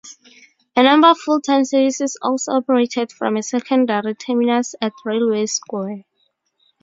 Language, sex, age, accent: English, female, 19-29, Southern African (South Africa, Zimbabwe, Namibia)